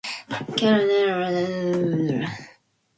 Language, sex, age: English, female, 19-29